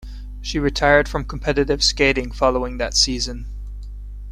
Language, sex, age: English, male, 19-29